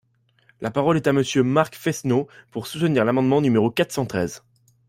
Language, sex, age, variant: French, male, 19-29, Français de métropole